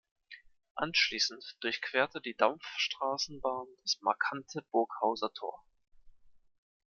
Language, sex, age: German, male, 19-29